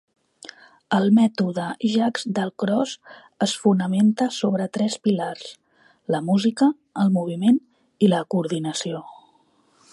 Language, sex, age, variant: Catalan, female, 40-49, Central